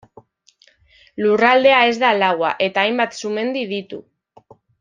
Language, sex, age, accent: Basque, female, 19-29, Mendebalekoa (Araba, Bizkaia, Gipuzkoako mendebaleko herri batzuk)